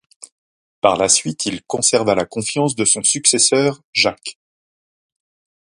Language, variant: French, Français de métropole